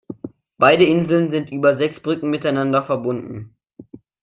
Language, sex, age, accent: German, male, under 19, Deutschland Deutsch